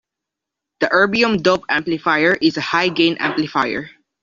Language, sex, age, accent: English, male, under 19, Filipino